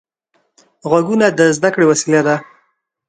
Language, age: Pashto, 19-29